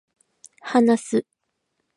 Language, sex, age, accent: Japanese, female, 19-29, 関西